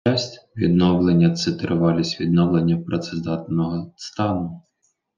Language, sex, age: Ukrainian, male, 30-39